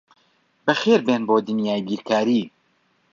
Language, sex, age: Central Kurdish, male, 30-39